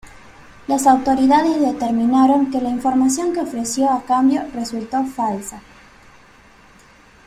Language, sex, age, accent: Spanish, female, 19-29, Rioplatense: Argentina, Uruguay, este de Bolivia, Paraguay